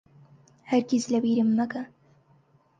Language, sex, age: Central Kurdish, female, under 19